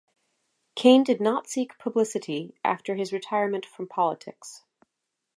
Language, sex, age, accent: English, female, 30-39, United States English